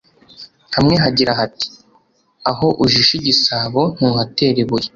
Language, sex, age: Kinyarwanda, male, under 19